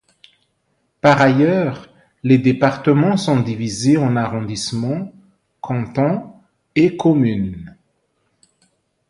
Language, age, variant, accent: French, 40-49, Français d'Afrique subsaharienne et des îles africaines, Français de Madagascar